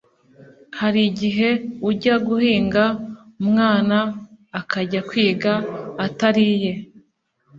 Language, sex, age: Kinyarwanda, female, 19-29